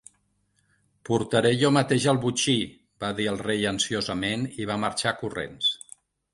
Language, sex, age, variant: Catalan, male, 60-69, Central